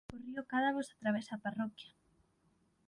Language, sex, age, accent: Galician, female, 19-29, Atlántico (seseo e gheada)